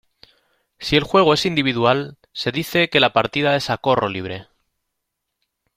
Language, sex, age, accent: Spanish, male, 30-39, España: Centro-Sur peninsular (Madrid, Toledo, Castilla-La Mancha)